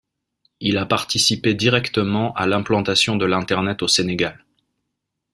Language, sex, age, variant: French, male, 30-39, Français de métropole